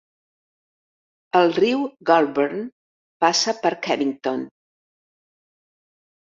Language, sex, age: Catalan, female, 60-69